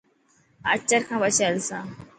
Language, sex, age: Dhatki, female, 19-29